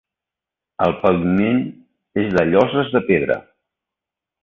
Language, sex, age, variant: Catalan, male, 60-69, Central